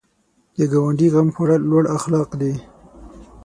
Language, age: Pashto, 19-29